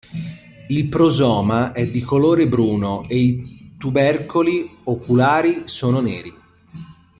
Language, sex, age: Italian, male, 30-39